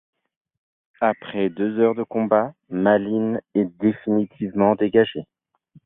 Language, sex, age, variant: French, male, 30-39, Français de métropole